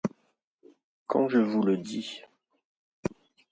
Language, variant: French, Français de métropole